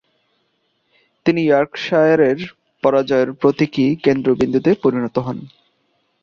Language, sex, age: Bengali, male, 19-29